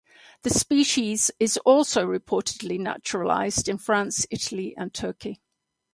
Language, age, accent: English, 70-79, England English